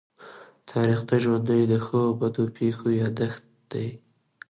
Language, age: Pashto, 19-29